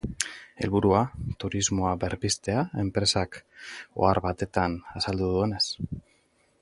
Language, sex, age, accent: Basque, male, 40-49, Mendebalekoa (Araba, Bizkaia, Gipuzkoako mendebaleko herri batzuk)